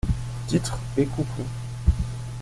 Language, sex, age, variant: French, male, 19-29, Français de métropole